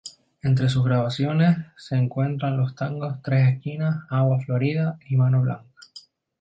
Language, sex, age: Spanish, male, 19-29